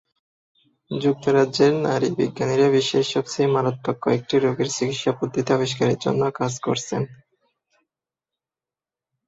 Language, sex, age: Bengali, male, 19-29